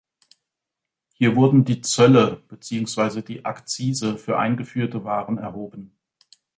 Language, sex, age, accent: German, male, 40-49, Deutschland Deutsch